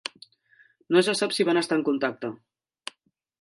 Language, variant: Catalan, Central